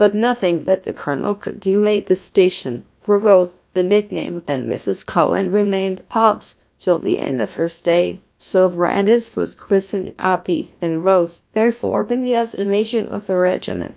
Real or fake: fake